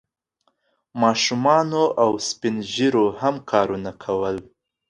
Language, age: Pashto, 19-29